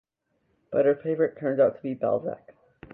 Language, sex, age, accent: English, male, under 19, United States English